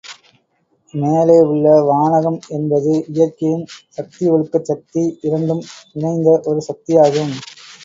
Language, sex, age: Tamil, male, 30-39